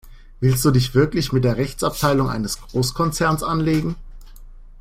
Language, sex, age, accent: German, male, 30-39, Deutschland Deutsch